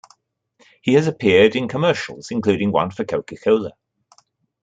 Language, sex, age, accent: English, male, 60-69, England English